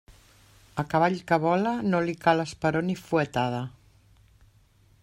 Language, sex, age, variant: Catalan, female, 60-69, Central